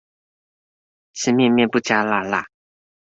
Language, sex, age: Chinese, male, 19-29